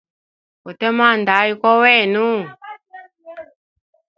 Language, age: Hemba, 19-29